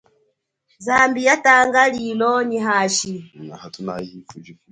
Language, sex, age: Chokwe, female, 30-39